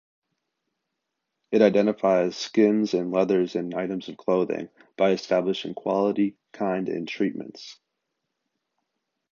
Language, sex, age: English, male, under 19